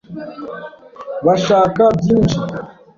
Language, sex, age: Kinyarwanda, male, 30-39